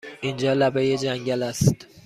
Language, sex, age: Persian, male, 30-39